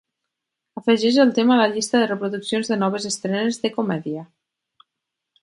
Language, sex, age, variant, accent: Catalan, female, 30-39, Nord-Occidental, Lleidatà